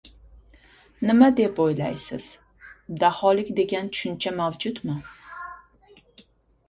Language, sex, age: Uzbek, male, 30-39